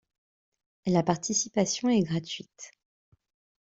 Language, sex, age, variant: French, female, 30-39, Français de métropole